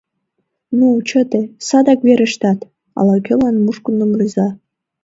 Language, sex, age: Mari, female, under 19